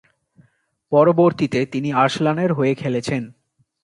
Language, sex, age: Bengali, male, 19-29